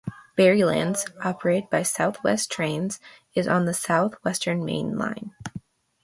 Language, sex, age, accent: English, female, under 19, United States English